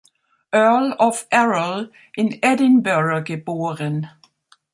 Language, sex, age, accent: German, female, 70-79, Deutschland Deutsch